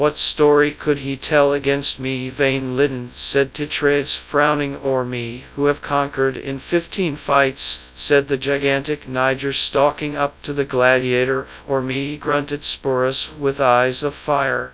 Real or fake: fake